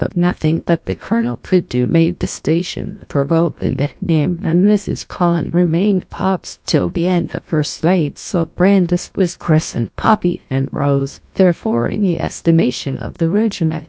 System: TTS, GlowTTS